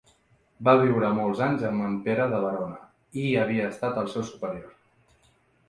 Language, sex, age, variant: Catalan, male, 19-29, Central